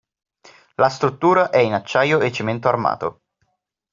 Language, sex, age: Italian, male, 19-29